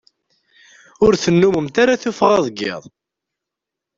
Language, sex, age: Kabyle, male, 19-29